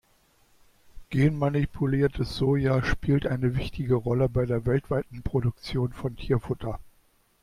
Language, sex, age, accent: German, male, 70-79, Deutschland Deutsch